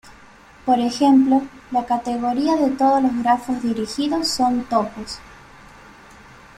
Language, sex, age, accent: Spanish, female, 19-29, Rioplatense: Argentina, Uruguay, este de Bolivia, Paraguay